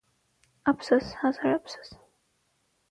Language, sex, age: Armenian, female, under 19